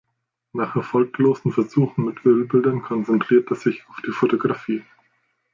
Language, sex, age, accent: German, male, 19-29, Deutschland Deutsch